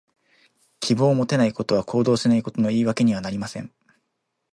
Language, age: Japanese, 19-29